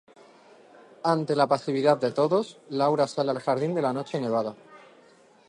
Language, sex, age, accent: Spanish, male, 19-29, España: Sur peninsular (Andalucia, Extremadura, Murcia)